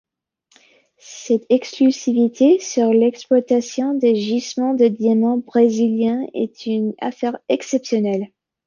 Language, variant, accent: French, Français d'Amérique du Nord, Français des États-Unis